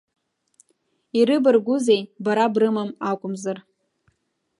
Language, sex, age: Abkhazian, female, under 19